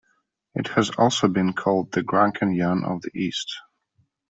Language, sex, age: English, male, 30-39